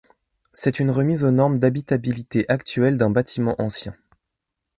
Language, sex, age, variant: French, male, 30-39, Français de métropole